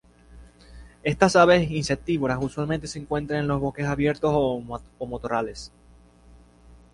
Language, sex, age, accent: Spanish, male, 19-29, Caribe: Cuba, Venezuela, Puerto Rico, República Dominicana, Panamá, Colombia caribeña, México caribeño, Costa del golfo de México